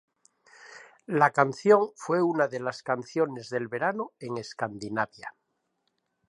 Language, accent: Spanish, España: Norte peninsular (Asturias, Castilla y León, Cantabria, País Vasco, Navarra, Aragón, La Rioja, Guadalajara, Cuenca)